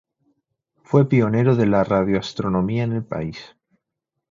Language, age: Spanish, 19-29